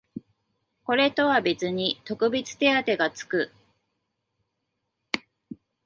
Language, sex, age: Japanese, female, 40-49